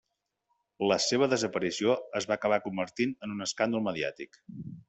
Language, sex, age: Catalan, male, 40-49